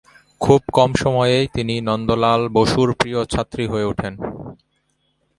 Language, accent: Bengali, Bengali